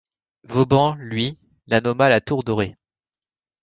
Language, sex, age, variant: French, male, 19-29, Français de métropole